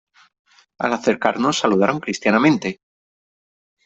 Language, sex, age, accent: Spanish, male, 19-29, España: Centro-Sur peninsular (Madrid, Toledo, Castilla-La Mancha)